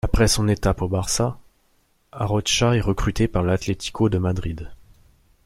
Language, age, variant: French, 30-39, Français de métropole